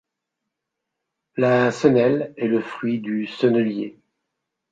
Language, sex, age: French, male, 60-69